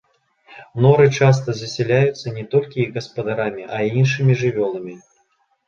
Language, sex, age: Belarusian, male, 19-29